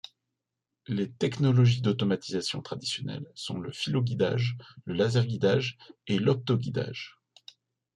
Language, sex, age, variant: French, male, 30-39, Français de métropole